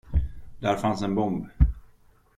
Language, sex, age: Swedish, male, 30-39